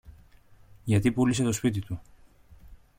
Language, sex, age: Greek, male, 30-39